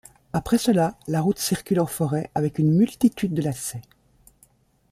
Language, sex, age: French, female, 50-59